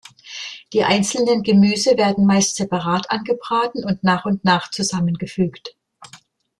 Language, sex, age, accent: German, female, 60-69, Deutschland Deutsch